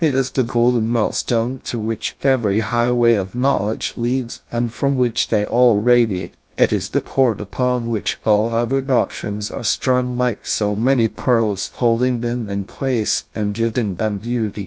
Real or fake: fake